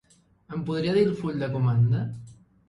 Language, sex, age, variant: Catalan, female, 30-39, Central